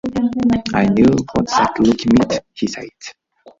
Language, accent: English, United States English